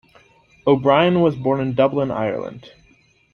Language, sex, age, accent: English, male, under 19, United States English